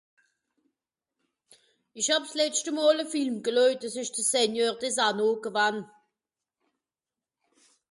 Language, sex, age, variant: Swiss German, female, 40-49, Nordniederàlemmànisch (Rishoffe, Zàwere, Bùsswìller, Hawenau, Brüemt, Stroossbùri, Molse, Dàmbàch, Schlettstàtt, Pfàlzbùri usw.)